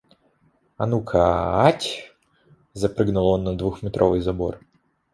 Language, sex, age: Russian, male, 19-29